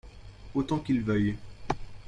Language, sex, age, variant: French, male, 19-29, Français de métropole